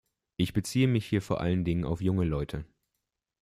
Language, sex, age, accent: German, male, 19-29, Deutschland Deutsch